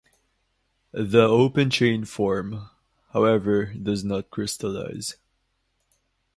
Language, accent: English, Filipino